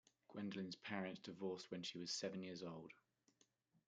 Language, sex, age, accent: English, male, 30-39, England English